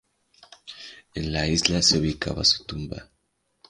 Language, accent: Spanish, México